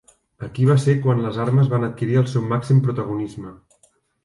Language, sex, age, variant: Catalan, male, 40-49, Central